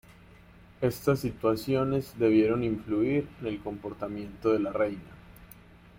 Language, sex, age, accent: Spanish, male, 30-39, Andino-Pacífico: Colombia, Perú, Ecuador, oeste de Bolivia y Venezuela andina